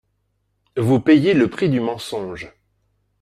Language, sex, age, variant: French, male, 40-49, Français de métropole